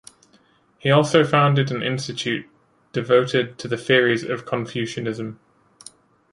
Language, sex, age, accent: English, male, 19-29, England English